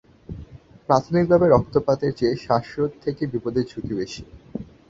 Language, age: Bengali, 19-29